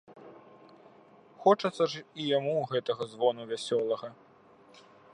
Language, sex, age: Belarusian, male, 19-29